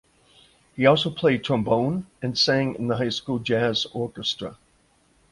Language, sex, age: English, male, 60-69